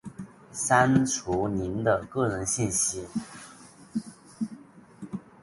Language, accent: Chinese, 出生地：湖南省